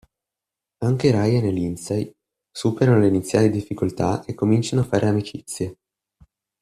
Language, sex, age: Italian, male, 19-29